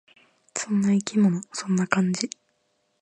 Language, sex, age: Japanese, female, 19-29